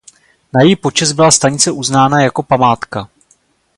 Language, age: Czech, 30-39